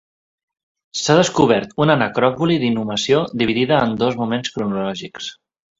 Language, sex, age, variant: Catalan, male, 19-29, Central